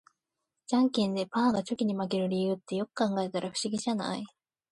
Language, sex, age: Japanese, female, 19-29